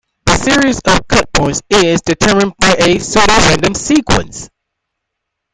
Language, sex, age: English, male, 19-29